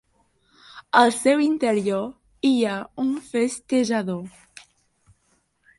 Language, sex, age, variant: Catalan, female, 50-59, Septentrional